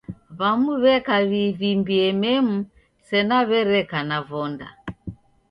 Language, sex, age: Taita, female, 60-69